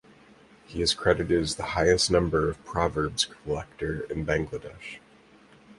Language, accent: English, United States English